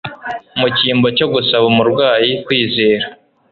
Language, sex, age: Kinyarwanda, male, 19-29